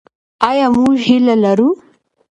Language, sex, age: Pashto, female, 19-29